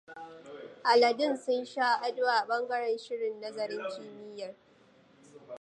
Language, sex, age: Hausa, female, 19-29